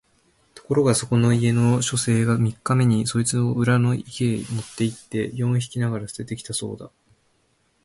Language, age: Japanese, 19-29